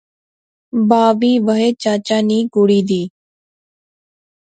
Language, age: Pahari-Potwari, 19-29